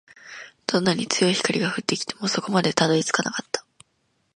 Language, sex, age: Japanese, female, 19-29